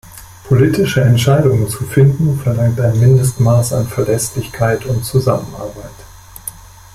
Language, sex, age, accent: German, male, 50-59, Deutschland Deutsch